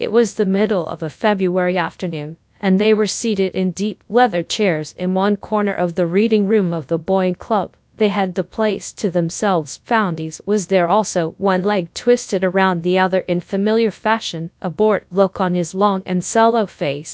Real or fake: fake